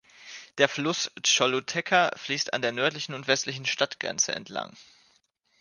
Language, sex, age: German, male, 19-29